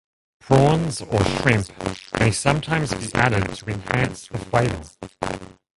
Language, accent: English, Australian English